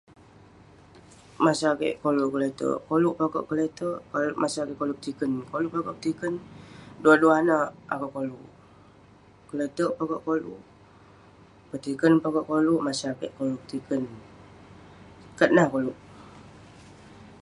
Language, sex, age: Western Penan, female, 30-39